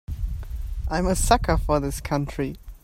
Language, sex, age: English, male, 19-29